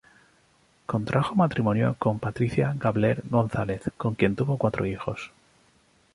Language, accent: Spanish, España: Centro-Sur peninsular (Madrid, Toledo, Castilla-La Mancha)